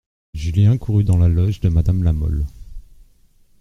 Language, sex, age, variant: French, male, 40-49, Français de métropole